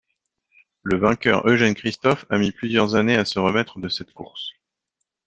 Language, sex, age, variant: French, male, 40-49, Français de métropole